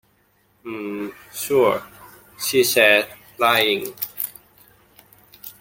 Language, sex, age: English, male, 19-29